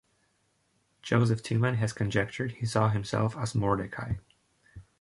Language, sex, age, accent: English, male, 19-29, United States English